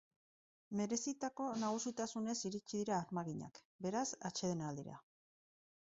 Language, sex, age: Basque, female, 40-49